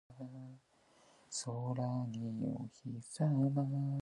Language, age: Adamawa Fulfulde, 19-29